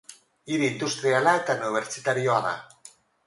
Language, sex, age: Basque, female, 50-59